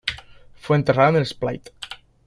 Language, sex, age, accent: Spanish, male, 19-29, España: Sur peninsular (Andalucia, Extremadura, Murcia)